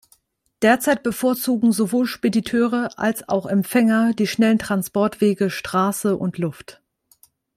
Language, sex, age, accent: German, female, 30-39, Deutschland Deutsch